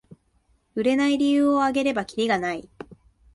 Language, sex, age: Japanese, female, 19-29